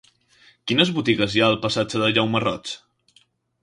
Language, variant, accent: Catalan, Central, central; valencià